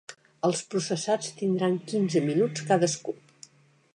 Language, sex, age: Catalan, female, 70-79